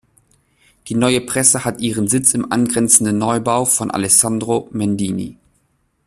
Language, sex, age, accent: German, male, 19-29, Deutschland Deutsch